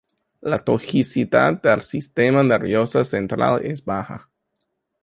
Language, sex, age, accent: Spanish, male, 19-29, América central